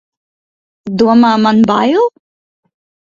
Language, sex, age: Latvian, female, 30-39